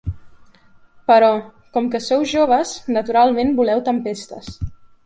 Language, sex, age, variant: Catalan, female, 19-29, Central